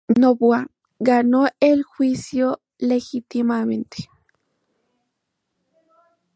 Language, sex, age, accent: Spanish, female, under 19, México